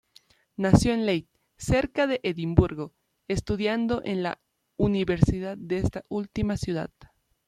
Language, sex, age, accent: Spanish, female, under 19, Andino-Pacífico: Colombia, Perú, Ecuador, oeste de Bolivia y Venezuela andina